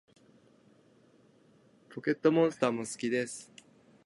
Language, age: Japanese, 30-39